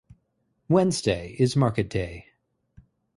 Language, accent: English, United States English